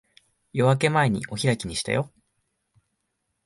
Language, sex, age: Japanese, male, 19-29